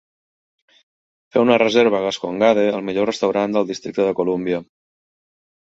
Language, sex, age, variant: Catalan, male, 40-49, Central